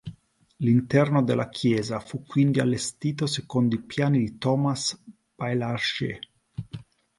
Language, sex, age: Italian, male, 40-49